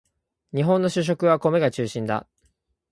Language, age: Japanese, 19-29